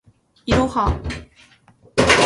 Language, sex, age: Japanese, female, 19-29